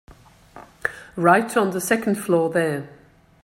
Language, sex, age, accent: English, female, 40-49, England English